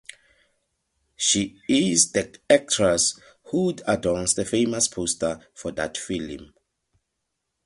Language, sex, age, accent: English, male, 30-39, Southern African (South Africa, Zimbabwe, Namibia)